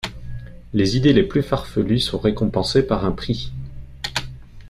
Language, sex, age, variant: French, male, 30-39, Français de métropole